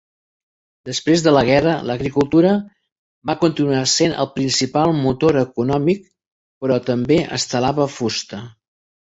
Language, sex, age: Catalan, male, 60-69